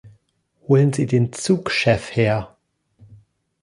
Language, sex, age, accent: German, male, 40-49, Deutschland Deutsch